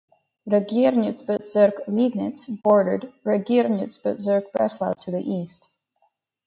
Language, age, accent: English, 19-29, Canadian English